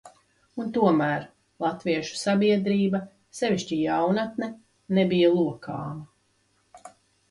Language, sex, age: Latvian, female, 30-39